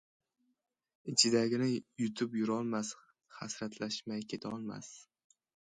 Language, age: Uzbek, 19-29